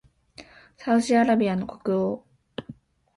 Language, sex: Japanese, female